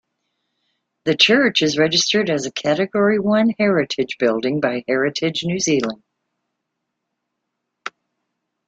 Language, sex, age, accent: English, female, 60-69, United States English